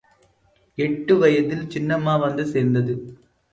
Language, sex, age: Tamil, male, 19-29